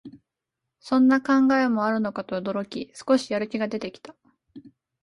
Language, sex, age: Japanese, female, 19-29